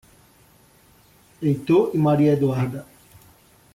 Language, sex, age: Portuguese, male, 40-49